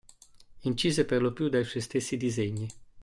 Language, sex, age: Italian, male, 50-59